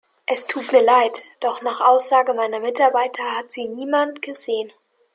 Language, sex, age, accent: German, male, under 19, Deutschland Deutsch